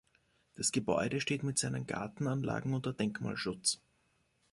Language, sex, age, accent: German, male, 19-29, Österreichisches Deutsch